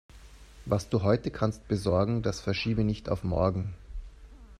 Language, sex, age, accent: German, male, 40-49, Österreichisches Deutsch